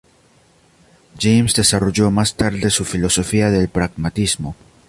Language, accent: Spanish, Andino-Pacífico: Colombia, Perú, Ecuador, oeste de Bolivia y Venezuela andina